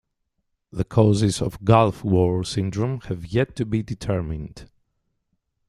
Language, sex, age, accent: English, male, 40-49, Canadian English